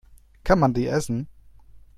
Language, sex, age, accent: German, male, 30-39, Deutschland Deutsch